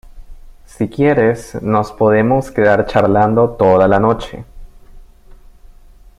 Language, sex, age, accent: Spanish, male, 19-29, Andino-Pacífico: Colombia, Perú, Ecuador, oeste de Bolivia y Venezuela andina